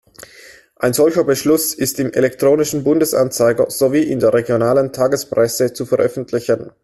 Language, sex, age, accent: German, male, 19-29, Schweizerdeutsch